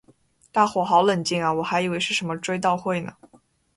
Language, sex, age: Chinese, female, 19-29